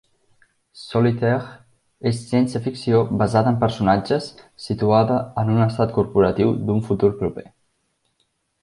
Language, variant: Catalan, Central